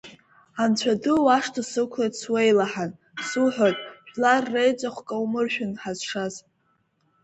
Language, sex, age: Abkhazian, female, under 19